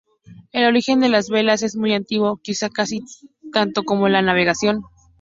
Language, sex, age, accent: Spanish, female, under 19, México